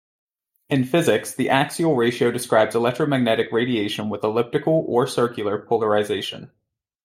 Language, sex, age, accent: English, male, 19-29, United States English